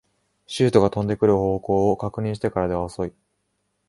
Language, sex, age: Japanese, male, 19-29